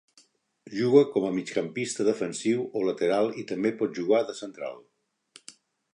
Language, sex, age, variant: Catalan, male, 60-69, Central